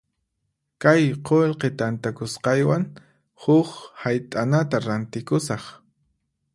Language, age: Puno Quechua, 30-39